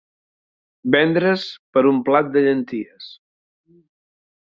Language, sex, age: Catalan, male, 60-69